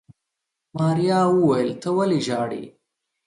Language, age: Pashto, 30-39